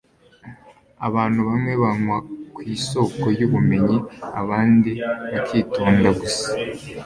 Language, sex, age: Kinyarwanda, male, 19-29